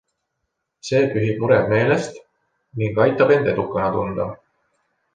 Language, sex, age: Estonian, male, 40-49